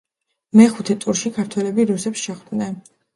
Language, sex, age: Georgian, female, 19-29